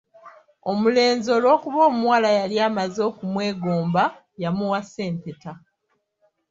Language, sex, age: Ganda, female, 19-29